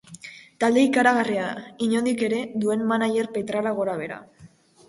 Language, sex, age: Basque, female, under 19